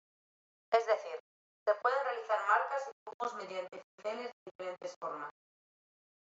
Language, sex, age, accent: Spanish, female, 19-29, España: Norte peninsular (Asturias, Castilla y León, Cantabria, País Vasco, Navarra, Aragón, La Rioja, Guadalajara, Cuenca)